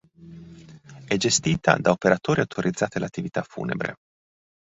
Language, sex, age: Italian, male, 40-49